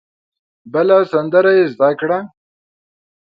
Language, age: Pashto, 19-29